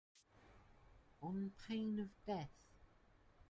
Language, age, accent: English, 19-29, England English